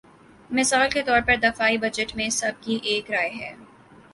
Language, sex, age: Urdu, female, 19-29